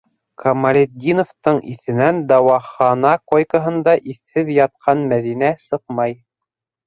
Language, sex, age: Bashkir, male, 30-39